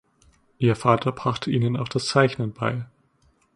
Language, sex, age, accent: German, male, under 19, Deutschland Deutsch